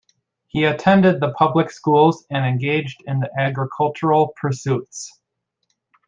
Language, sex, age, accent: English, male, 19-29, United States English